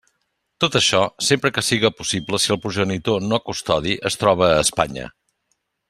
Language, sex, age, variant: Catalan, male, 60-69, Central